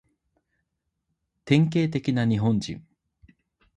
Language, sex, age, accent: Japanese, male, 30-39, 関西弁